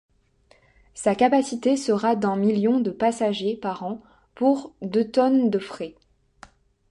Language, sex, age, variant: French, female, 19-29, Français de métropole